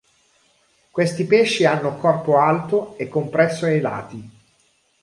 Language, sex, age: Italian, male, 40-49